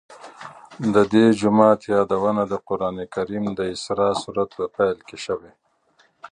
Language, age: Pashto, 40-49